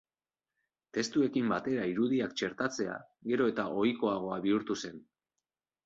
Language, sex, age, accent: Basque, male, 30-39, Mendebalekoa (Araba, Bizkaia, Gipuzkoako mendebaleko herri batzuk)